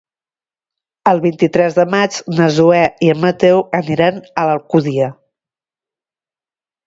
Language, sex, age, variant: Catalan, female, 50-59, Septentrional